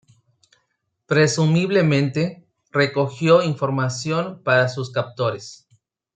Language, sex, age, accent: Spanish, male, 30-39, México